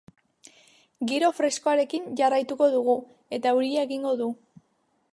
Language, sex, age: Basque, female, 19-29